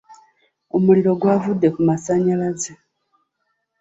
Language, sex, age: Ganda, female, 40-49